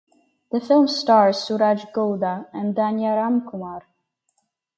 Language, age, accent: English, 19-29, Canadian English